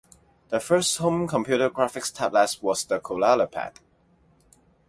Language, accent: English, Hong Kong English